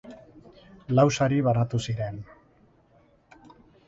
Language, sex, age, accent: Basque, male, 50-59, Erdialdekoa edo Nafarra (Gipuzkoa, Nafarroa)